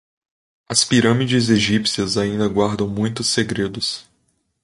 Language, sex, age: Portuguese, male, 19-29